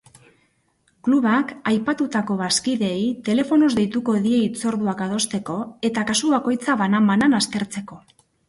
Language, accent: Basque, Mendebalekoa (Araba, Bizkaia, Gipuzkoako mendebaleko herri batzuk)